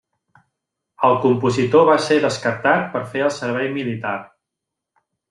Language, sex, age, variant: Catalan, male, 30-39, Central